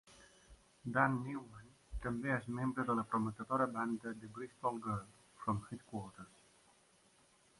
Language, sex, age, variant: Catalan, male, 40-49, Balear